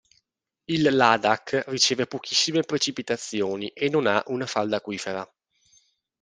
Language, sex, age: Italian, male, 19-29